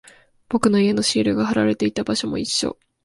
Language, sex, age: Japanese, female, 19-29